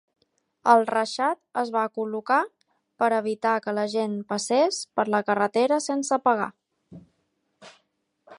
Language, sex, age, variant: Catalan, female, 19-29, Balear